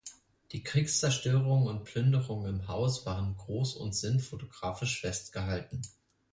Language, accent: German, Deutschland Deutsch